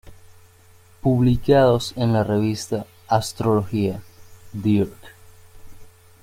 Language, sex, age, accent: Spanish, male, under 19, Caribe: Cuba, Venezuela, Puerto Rico, República Dominicana, Panamá, Colombia caribeña, México caribeño, Costa del golfo de México